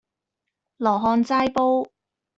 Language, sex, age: Cantonese, female, 19-29